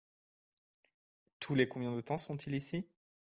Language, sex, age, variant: French, male, 19-29, Français de métropole